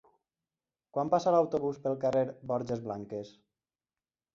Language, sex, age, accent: Catalan, male, 30-39, valencià